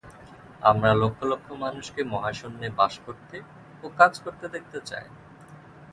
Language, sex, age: Bengali, male, 30-39